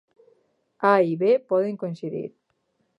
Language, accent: Catalan, valencià